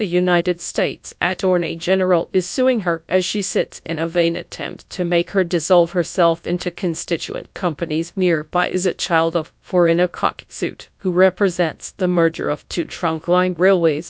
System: TTS, GradTTS